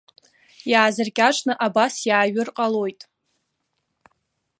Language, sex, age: Abkhazian, female, 19-29